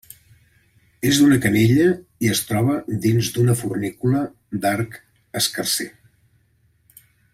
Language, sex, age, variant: Catalan, male, 40-49, Central